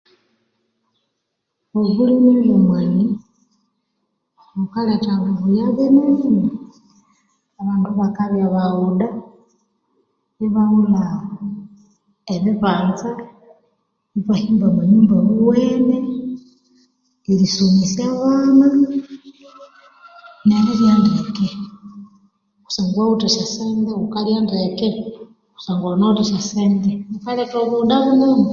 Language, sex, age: Konzo, female, 30-39